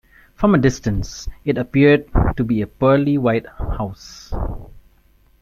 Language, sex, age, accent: English, male, 30-39, India and South Asia (India, Pakistan, Sri Lanka)